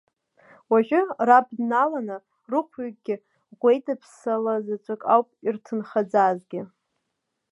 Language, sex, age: Abkhazian, female, 19-29